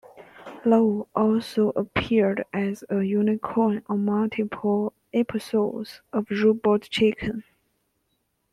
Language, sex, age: English, female, 19-29